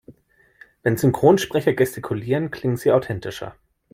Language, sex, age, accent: German, male, 30-39, Deutschland Deutsch